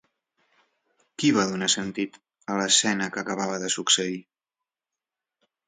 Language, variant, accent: Catalan, Central, central